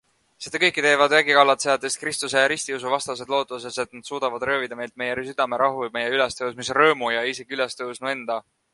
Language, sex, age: Estonian, male, 19-29